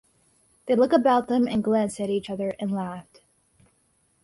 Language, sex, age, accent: English, female, 19-29, United States English